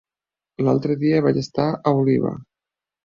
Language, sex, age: Catalan, male, 30-39